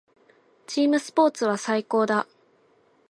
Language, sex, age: Japanese, female, 19-29